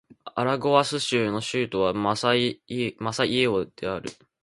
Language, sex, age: Japanese, male, 19-29